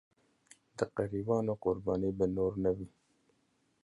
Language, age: Pashto, 40-49